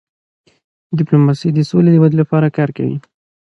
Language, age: Pashto, 19-29